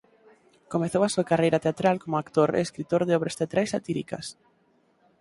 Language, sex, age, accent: Galician, male, 19-29, Normativo (estándar)